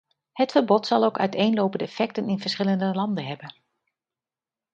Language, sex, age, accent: Dutch, female, 50-59, Nederlands Nederlands